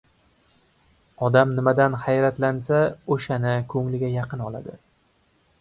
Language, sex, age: Uzbek, male, 19-29